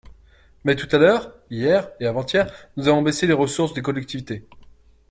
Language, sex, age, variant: French, male, 30-39, Français de métropole